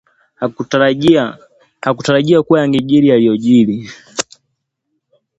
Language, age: Swahili, 19-29